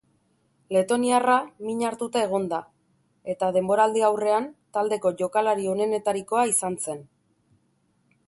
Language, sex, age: Basque, female, 40-49